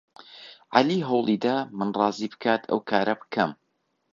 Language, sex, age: Central Kurdish, male, 30-39